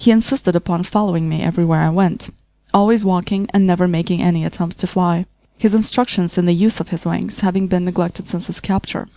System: none